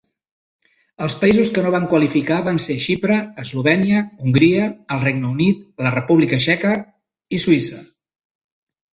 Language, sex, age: Catalan, male, 50-59